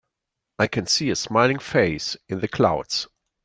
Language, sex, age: English, male, 50-59